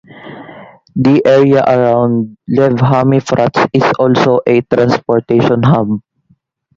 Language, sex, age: English, male, under 19